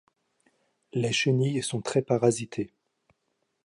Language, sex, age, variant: French, male, 30-39, Français de métropole